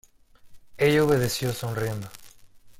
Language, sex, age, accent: Spanish, male, 19-29, México